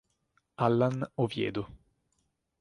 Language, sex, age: Italian, male, 19-29